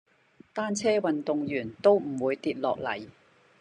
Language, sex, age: Cantonese, female, 60-69